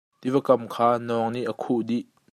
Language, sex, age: Hakha Chin, male, 30-39